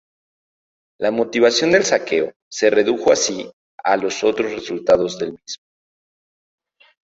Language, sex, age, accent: Spanish, male, 19-29, México